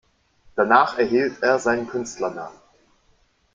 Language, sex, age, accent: German, male, 19-29, Deutschland Deutsch